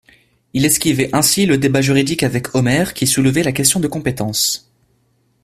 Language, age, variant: French, 19-29, Français de métropole